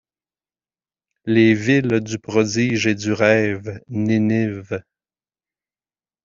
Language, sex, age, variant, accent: French, male, 30-39, Français d'Amérique du Nord, Français du Canada